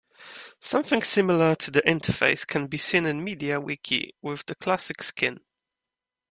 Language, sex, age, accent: English, male, 19-29, England English